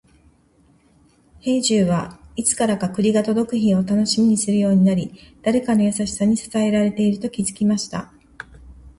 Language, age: Japanese, 50-59